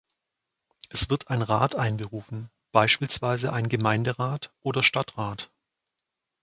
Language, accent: German, Deutschland Deutsch